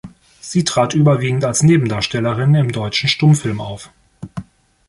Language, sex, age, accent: German, male, 30-39, Deutschland Deutsch